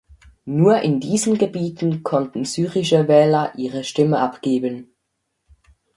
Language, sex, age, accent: German, male, under 19, Schweizerdeutsch